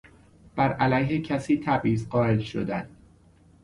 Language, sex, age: Persian, male, 30-39